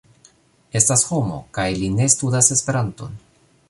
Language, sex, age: Esperanto, male, 40-49